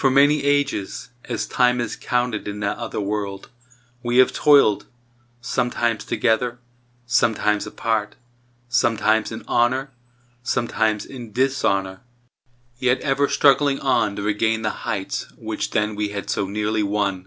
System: none